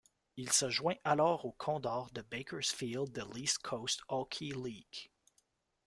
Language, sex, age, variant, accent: French, male, 30-39, Français d'Amérique du Nord, Français du Canada